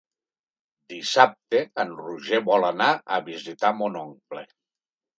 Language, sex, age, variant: Catalan, male, 60-69, Nord-Occidental